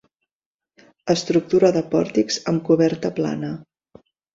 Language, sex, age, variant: Catalan, female, 40-49, Central